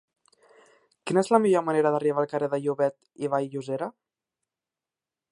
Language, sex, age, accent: Catalan, male, 19-29, Barcelona